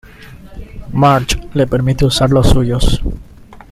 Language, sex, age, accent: Spanish, male, 19-29, Andino-Pacífico: Colombia, Perú, Ecuador, oeste de Bolivia y Venezuela andina